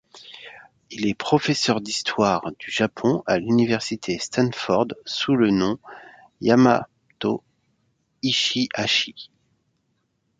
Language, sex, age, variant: French, male, 30-39, Français de métropole